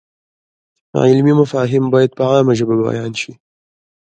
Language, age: Pashto, 19-29